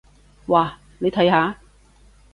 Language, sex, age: Cantonese, female, 40-49